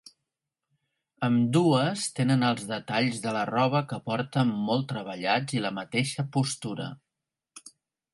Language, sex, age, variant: Catalan, male, 40-49, Central